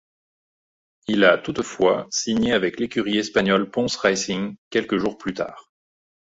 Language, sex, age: French, male, 30-39